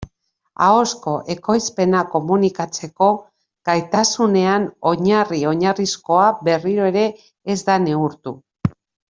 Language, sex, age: Basque, female, 40-49